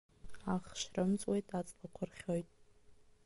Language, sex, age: Abkhazian, female, under 19